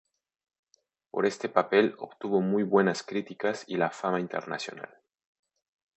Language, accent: Spanish, México